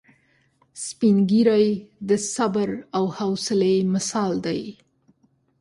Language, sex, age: Pashto, female, 40-49